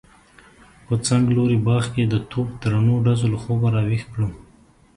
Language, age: Pashto, 30-39